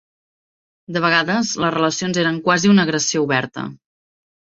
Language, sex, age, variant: Catalan, female, 30-39, Central